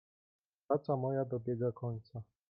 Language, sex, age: Polish, male, 19-29